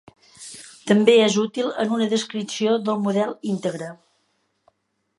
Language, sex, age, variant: Catalan, female, 60-69, Central